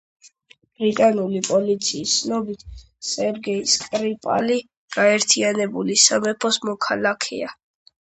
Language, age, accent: Georgian, under 19, ჩვეულებრივი